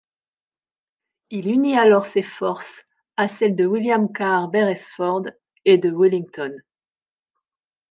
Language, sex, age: French, female, 40-49